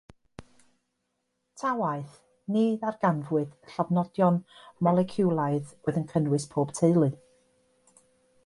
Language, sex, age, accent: Welsh, female, 60-69, Y Deyrnas Unedig Cymraeg